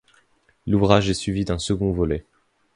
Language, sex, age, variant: French, male, 19-29, Français de métropole